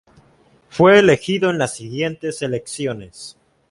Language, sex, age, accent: Spanish, male, 19-29, México